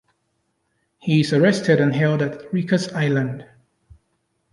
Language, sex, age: English, male, 30-39